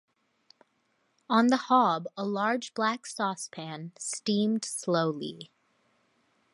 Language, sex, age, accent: English, female, 19-29, United States English